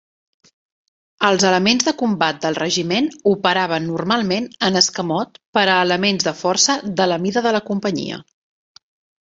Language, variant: Catalan, Central